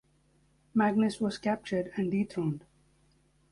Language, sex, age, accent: English, male, 19-29, United States English